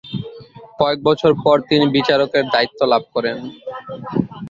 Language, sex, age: Bengali, male, 19-29